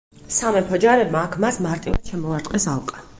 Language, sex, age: Georgian, female, 40-49